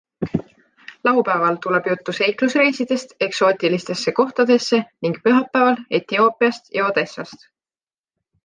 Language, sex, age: Estonian, female, 19-29